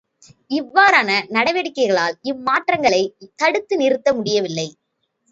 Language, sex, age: Tamil, female, 19-29